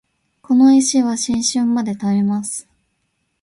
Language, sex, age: Japanese, female, under 19